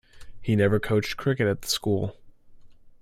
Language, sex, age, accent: English, male, under 19, United States English